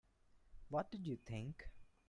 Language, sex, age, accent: English, male, 19-29, India and South Asia (India, Pakistan, Sri Lanka)